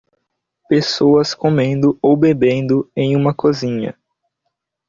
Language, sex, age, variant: Portuguese, male, 19-29, Portuguese (Brasil)